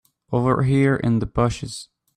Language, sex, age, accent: English, male, 19-29, Canadian English